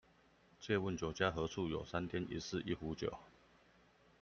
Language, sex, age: Chinese, male, 40-49